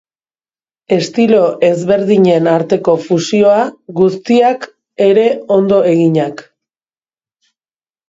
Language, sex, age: Basque, female, 40-49